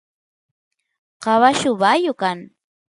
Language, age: Santiago del Estero Quichua, 30-39